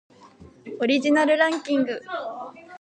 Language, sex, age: Japanese, female, 19-29